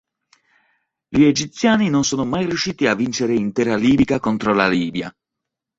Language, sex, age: Italian, male, 30-39